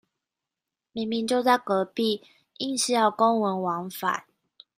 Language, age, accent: Chinese, 19-29, 出生地：臺北市